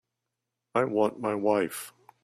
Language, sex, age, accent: English, male, 60-69, United States English